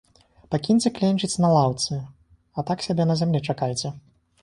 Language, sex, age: Belarusian, male, 19-29